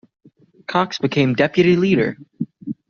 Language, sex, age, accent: English, male, 19-29, United States English